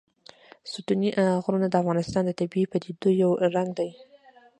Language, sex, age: Pashto, female, 19-29